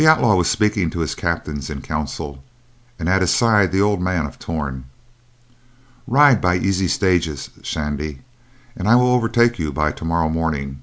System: none